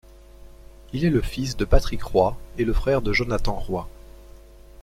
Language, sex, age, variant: French, male, 19-29, Français de métropole